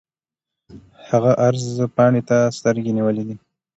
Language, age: Pashto, 19-29